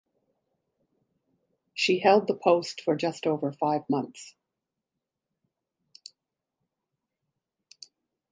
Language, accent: English, Canadian English